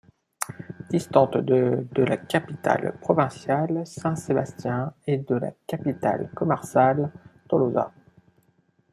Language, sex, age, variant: French, male, 40-49, Français de métropole